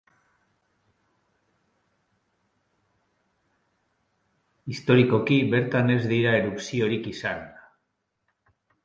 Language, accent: Basque, Mendebalekoa (Araba, Bizkaia, Gipuzkoako mendebaleko herri batzuk)